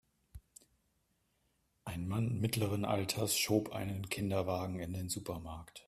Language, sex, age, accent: German, male, 40-49, Deutschland Deutsch